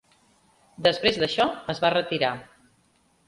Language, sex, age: Catalan, female, 40-49